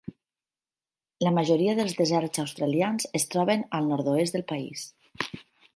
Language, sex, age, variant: Catalan, female, 40-49, Nord-Occidental